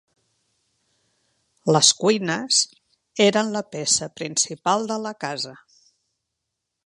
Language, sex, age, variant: Catalan, female, 70-79, Central